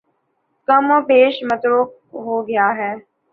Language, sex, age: Urdu, male, 19-29